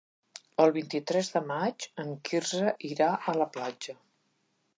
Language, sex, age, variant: Catalan, female, 60-69, Central